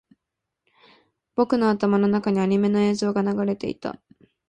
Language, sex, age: Japanese, female, 19-29